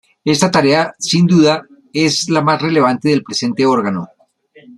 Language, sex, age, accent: Spanish, male, 60-69, Caribe: Cuba, Venezuela, Puerto Rico, República Dominicana, Panamá, Colombia caribeña, México caribeño, Costa del golfo de México